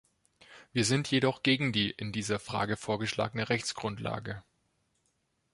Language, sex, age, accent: German, male, 19-29, Deutschland Deutsch